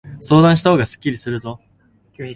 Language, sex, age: Japanese, male, 19-29